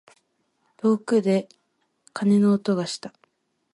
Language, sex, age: Japanese, female, 19-29